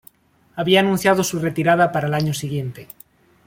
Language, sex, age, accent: Spanish, male, 30-39, España: Norte peninsular (Asturias, Castilla y León, Cantabria, País Vasco, Navarra, Aragón, La Rioja, Guadalajara, Cuenca)